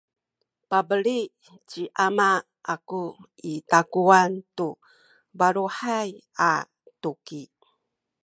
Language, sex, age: Sakizaya, female, 60-69